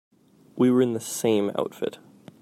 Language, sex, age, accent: English, male, 19-29, United States English